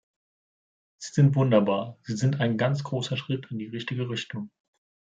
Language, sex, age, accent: German, male, 19-29, Deutschland Deutsch